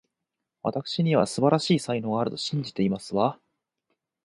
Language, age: Japanese, 40-49